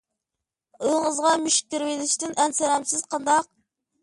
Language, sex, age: Uyghur, male, under 19